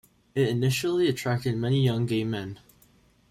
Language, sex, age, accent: English, male, under 19, United States English